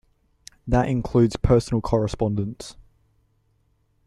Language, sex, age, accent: English, male, under 19, Australian English